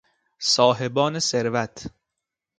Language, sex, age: Persian, male, 19-29